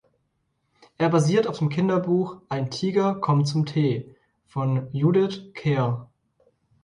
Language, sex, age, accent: German, male, 19-29, Deutschland Deutsch